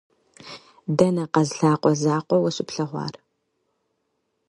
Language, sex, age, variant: Kabardian, female, 19-29, Адыгэбзэ (Къэбэрдей, Кирил, псоми зэдай)